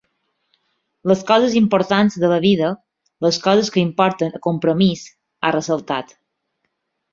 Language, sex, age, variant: Catalan, female, 30-39, Balear